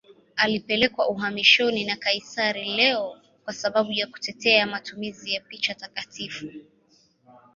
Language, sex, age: Swahili, male, 30-39